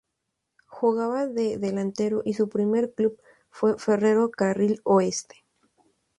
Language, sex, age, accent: Spanish, female, under 19, México